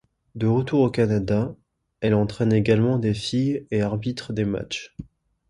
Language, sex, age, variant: French, male, 19-29, Français de métropole